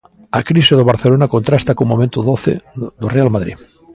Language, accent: Galician, Oriental (común en zona oriental)